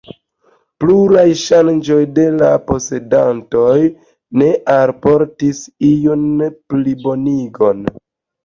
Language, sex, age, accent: Esperanto, male, 30-39, Internacia